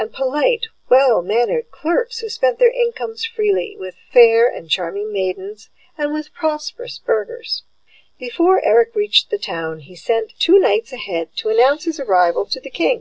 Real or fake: real